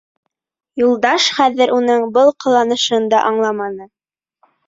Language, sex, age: Bashkir, female, under 19